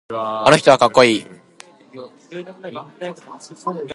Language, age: Japanese, 19-29